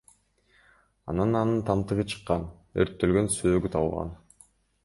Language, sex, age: Kyrgyz, male, under 19